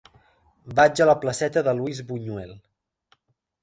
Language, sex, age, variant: Catalan, male, 19-29, Central